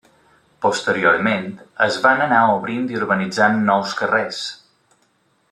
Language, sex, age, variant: Catalan, male, 30-39, Balear